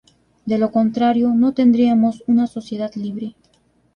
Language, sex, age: Spanish, female, 19-29